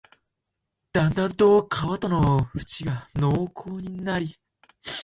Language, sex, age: Japanese, male, 19-29